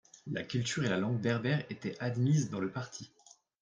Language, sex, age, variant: French, male, 19-29, Français de métropole